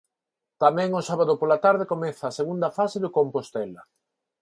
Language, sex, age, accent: Galician, male, 50-59, Neofalante